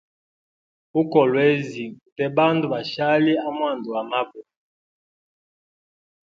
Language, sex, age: Hemba, male, 40-49